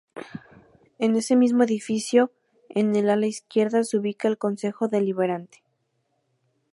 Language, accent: Spanish, México